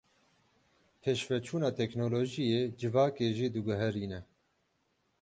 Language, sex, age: Kurdish, male, 30-39